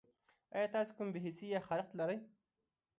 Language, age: Pashto, 19-29